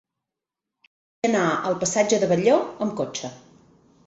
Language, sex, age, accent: Catalan, female, 30-39, Garrotxi